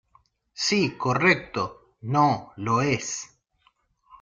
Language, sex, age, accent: Spanish, male, 30-39, Rioplatense: Argentina, Uruguay, este de Bolivia, Paraguay